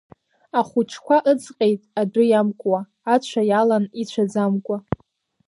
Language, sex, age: Abkhazian, female, 19-29